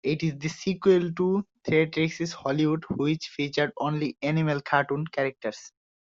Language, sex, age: English, male, under 19